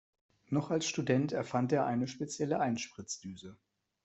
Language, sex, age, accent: German, male, 19-29, Deutschland Deutsch